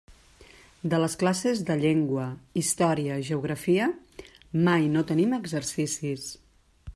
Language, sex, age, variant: Catalan, female, 40-49, Central